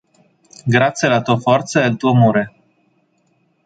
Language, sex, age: Italian, male, 30-39